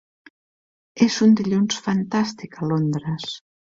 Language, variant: Catalan, Septentrional